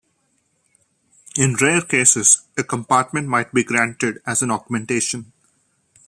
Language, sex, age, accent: English, male, 19-29, India and South Asia (India, Pakistan, Sri Lanka)